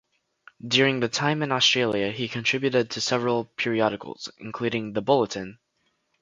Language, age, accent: English, under 19, United States English